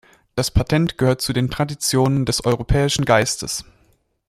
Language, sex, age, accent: German, male, 19-29, Deutschland Deutsch